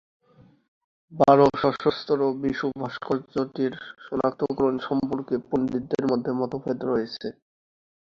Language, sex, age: Bengali, male, 19-29